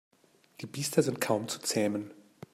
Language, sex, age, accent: German, male, 50-59, Deutschland Deutsch